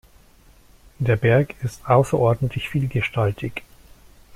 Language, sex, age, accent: German, male, 50-59, Deutschland Deutsch